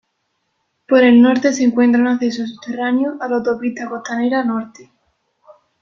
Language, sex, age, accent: Spanish, female, under 19, España: Sur peninsular (Andalucia, Extremadura, Murcia)